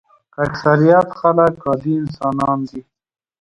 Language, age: Pashto, 30-39